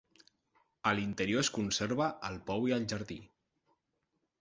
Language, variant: Catalan, Central